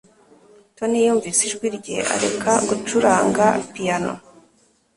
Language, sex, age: Kinyarwanda, female, 19-29